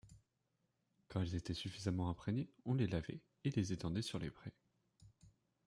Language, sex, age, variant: French, male, 19-29, Français de métropole